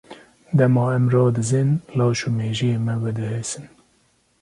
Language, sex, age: Kurdish, male, 30-39